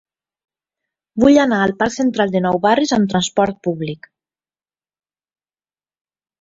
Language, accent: Catalan, valencià